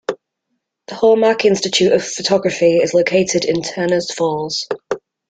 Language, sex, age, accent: English, female, 30-39, England English